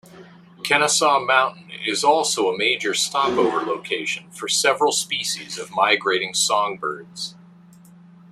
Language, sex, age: English, male, 50-59